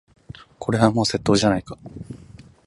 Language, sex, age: Japanese, male, 19-29